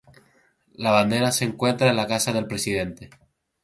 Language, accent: Spanish, España: Islas Canarias